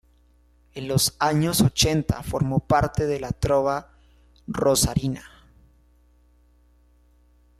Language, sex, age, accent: Spanish, male, 19-29, Caribe: Cuba, Venezuela, Puerto Rico, República Dominicana, Panamá, Colombia caribeña, México caribeño, Costa del golfo de México